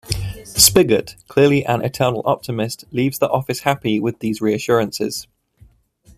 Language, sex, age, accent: English, male, 19-29, England English